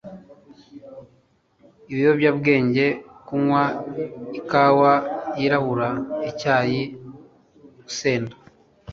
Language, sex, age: Kinyarwanda, male, 30-39